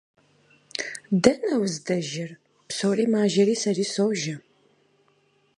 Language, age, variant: Kabardian, 19-29, Адыгэбзэ (Къэбэрдей, Кирил, псоми зэдай)